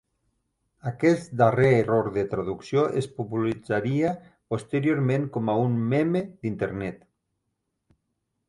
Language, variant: Catalan, Nord-Occidental